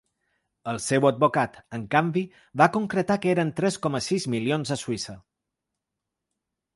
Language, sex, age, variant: Catalan, male, 40-49, Balear